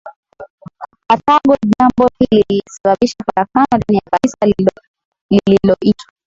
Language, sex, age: Swahili, female, 19-29